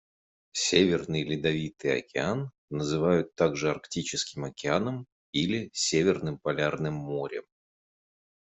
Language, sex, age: Russian, male, 40-49